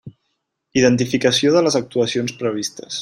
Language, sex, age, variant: Catalan, male, 19-29, Central